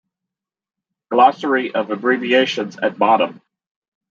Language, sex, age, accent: English, male, 50-59, United States English